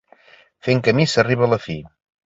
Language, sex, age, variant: Catalan, male, 50-59, Central